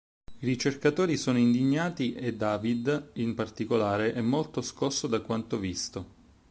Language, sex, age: Italian, male, 19-29